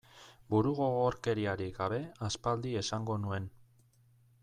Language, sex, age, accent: Basque, male, 40-49, Erdialdekoa edo Nafarra (Gipuzkoa, Nafarroa)